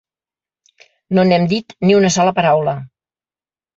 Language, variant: Catalan, Central